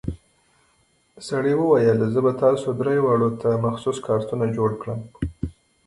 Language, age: Pashto, 30-39